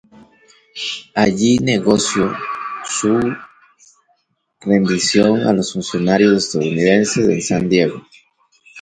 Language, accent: Spanish, Andino-Pacífico: Colombia, Perú, Ecuador, oeste de Bolivia y Venezuela andina